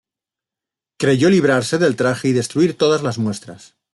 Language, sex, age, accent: Spanish, male, 40-49, España: Centro-Sur peninsular (Madrid, Toledo, Castilla-La Mancha)